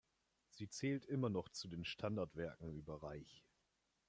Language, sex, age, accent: German, male, 19-29, Deutschland Deutsch